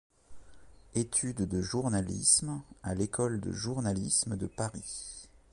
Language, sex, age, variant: French, male, 40-49, Français de métropole